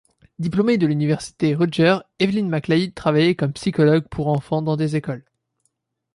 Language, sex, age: French, male, under 19